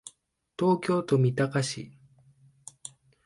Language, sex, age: Japanese, male, 19-29